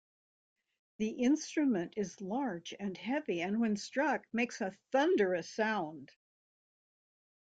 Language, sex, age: English, female, 70-79